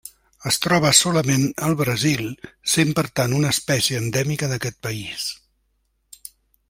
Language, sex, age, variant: Catalan, male, 60-69, Central